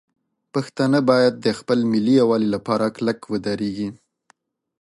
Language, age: Pashto, 19-29